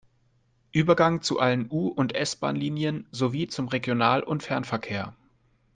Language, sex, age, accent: German, male, 19-29, Deutschland Deutsch